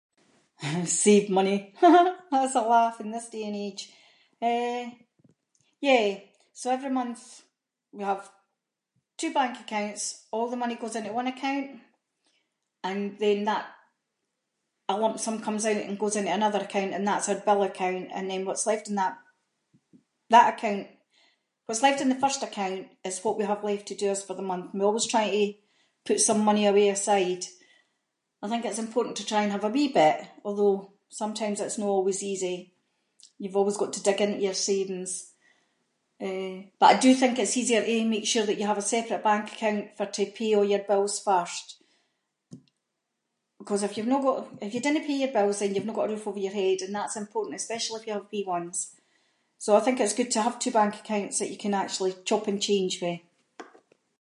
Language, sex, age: Scots, female, 50-59